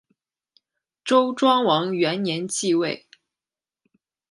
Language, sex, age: Chinese, female, 19-29